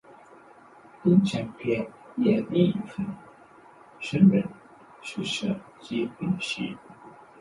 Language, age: Chinese, 30-39